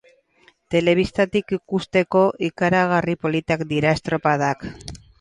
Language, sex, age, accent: Basque, female, 60-69, Erdialdekoa edo Nafarra (Gipuzkoa, Nafarroa)